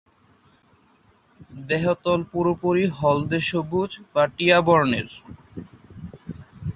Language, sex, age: Bengali, male, 19-29